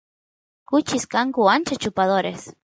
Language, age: Santiago del Estero Quichua, 30-39